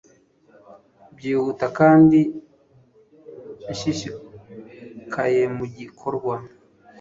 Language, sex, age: Kinyarwanda, male, 40-49